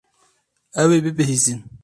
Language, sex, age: Kurdish, male, 30-39